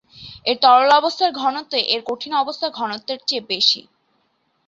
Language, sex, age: Bengali, female, under 19